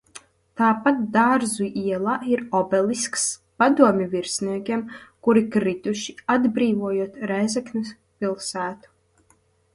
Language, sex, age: Latvian, female, 19-29